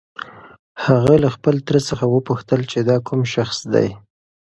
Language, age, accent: Pashto, 30-39, پکتیا ولایت، احمدزی